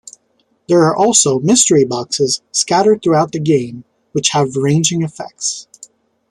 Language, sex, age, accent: English, male, 19-29, United States English